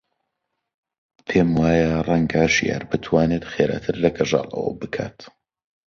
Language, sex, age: Central Kurdish, male, under 19